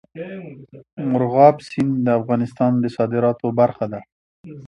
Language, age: Pashto, 19-29